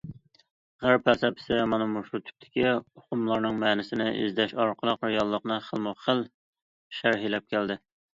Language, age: Uyghur, 30-39